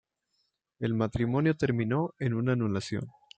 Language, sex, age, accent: Spanish, male, 19-29, México